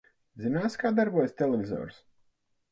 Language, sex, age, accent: Latvian, male, 30-39, Riga